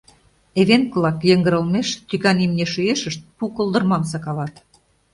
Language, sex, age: Mari, female, 50-59